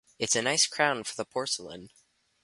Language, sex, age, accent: English, male, under 19, Canadian English